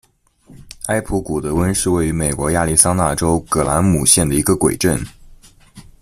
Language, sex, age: Chinese, male, under 19